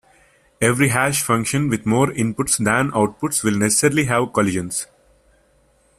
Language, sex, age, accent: English, male, 19-29, India and South Asia (India, Pakistan, Sri Lanka)